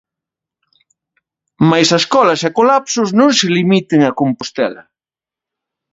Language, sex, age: Galician, male, 40-49